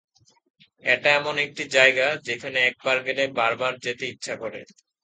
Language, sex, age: Bengali, male, 19-29